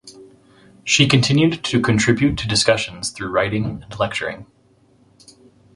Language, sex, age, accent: English, male, 30-39, United States English